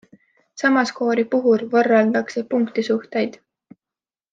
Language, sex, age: Estonian, female, 19-29